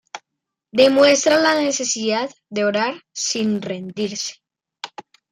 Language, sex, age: Spanish, male, under 19